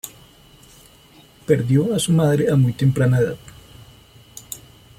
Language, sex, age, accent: Spanish, male, 30-39, Andino-Pacífico: Colombia, Perú, Ecuador, oeste de Bolivia y Venezuela andina